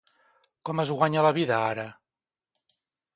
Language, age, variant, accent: Catalan, 50-59, Central, central